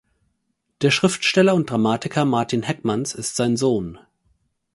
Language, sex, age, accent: German, male, 30-39, Deutschland Deutsch